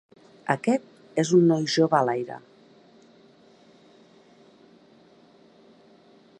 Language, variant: Catalan, Central